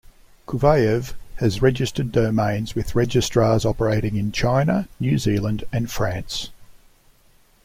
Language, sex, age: English, male, 60-69